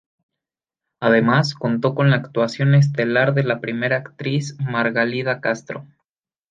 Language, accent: Spanish, México